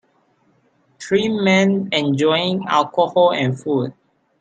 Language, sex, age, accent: English, male, 19-29, Malaysian English